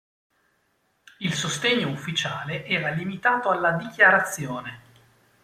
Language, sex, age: Italian, male, 40-49